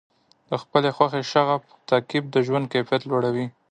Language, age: Pashto, 19-29